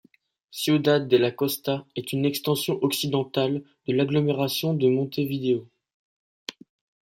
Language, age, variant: French, 19-29, Français de métropole